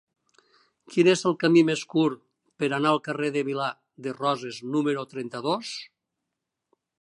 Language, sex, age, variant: Catalan, male, 60-69, Nord-Occidental